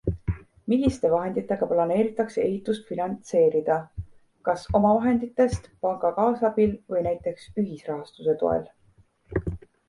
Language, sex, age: Estonian, female, 19-29